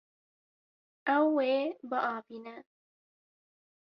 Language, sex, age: Kurdish, female, 19-29